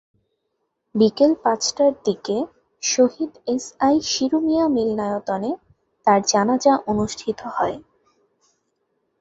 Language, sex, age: Bengali, female, 19-29